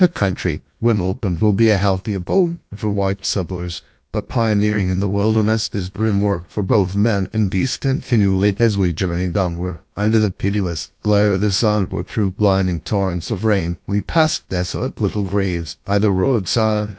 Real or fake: fake